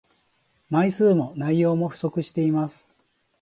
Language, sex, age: Japanese, male, 30-39